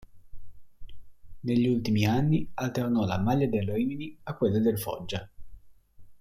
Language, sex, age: Italian, male, 19-29